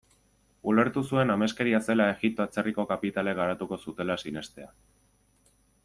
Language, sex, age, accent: Basque, male, 19-29, Erdialdekoa edo Nafarra (Gipuzkoa, Nafarroa)